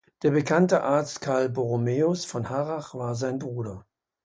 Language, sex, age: German, male, 60-69